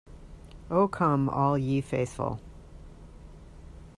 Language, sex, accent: English, female, United States English